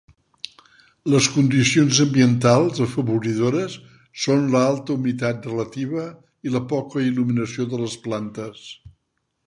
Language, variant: Catalan, Central